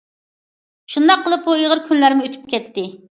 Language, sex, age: Uyghur, female, 40-49